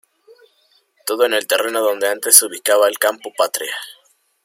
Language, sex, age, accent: Spanish, male, under 19, España: Centro-Sur peninsular (Madrid, Toledo, Castilla-La Mancha)